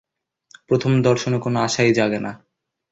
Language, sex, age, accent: Bengali, male, under 19, শুদ্ধ